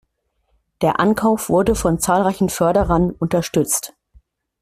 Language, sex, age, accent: German, female, 50-59, Deutschland Deutsch